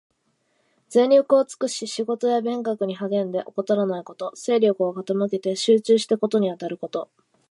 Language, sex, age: Japanese, female, under 19